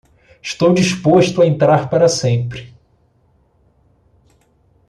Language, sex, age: Portuguese, male, 40-49